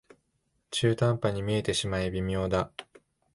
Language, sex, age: Japanese, male, 19-29